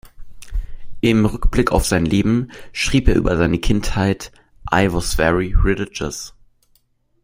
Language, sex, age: German, male, under 19